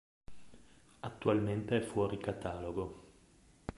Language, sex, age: Italian, male, 40-49